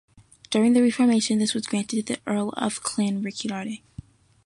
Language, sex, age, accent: English, female, 19-29, United States English